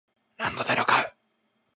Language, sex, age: Japanese, male, 19-29